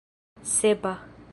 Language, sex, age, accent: Esperanto, female, under 19, Internacia